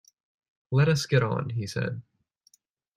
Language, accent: English, United States English